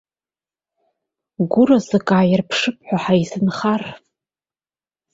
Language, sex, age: Abkhazian, female, 30-39